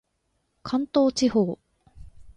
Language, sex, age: Japanese, female, 19-29